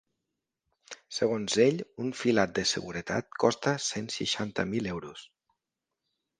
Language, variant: Catalan, Nord-Occidental